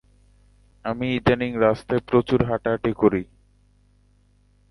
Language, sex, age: Bengali, male, 19-29